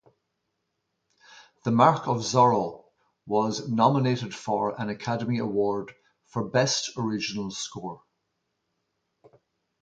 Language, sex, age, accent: English, male, 50-59, Irish English